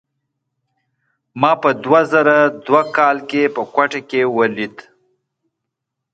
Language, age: Pashto, 40-49